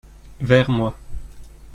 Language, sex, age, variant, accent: French, male, 19-29, Français d'Europe, Français de Suisse